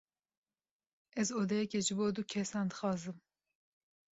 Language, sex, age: Kurdish, female, 19-29